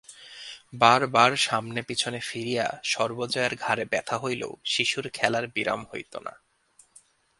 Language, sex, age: Bengali, male, 19-29